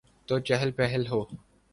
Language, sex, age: Urdu, male, 19-29